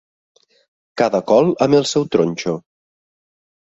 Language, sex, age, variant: Catalan, male, 30-39, Nord-Occidental